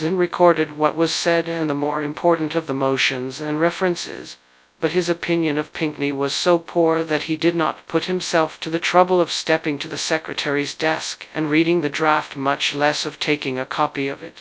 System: TTS, FastPitch